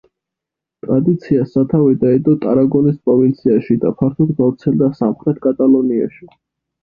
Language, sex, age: Georgian, male, 19-29